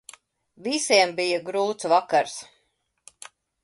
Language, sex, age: Latvian, female, 50-59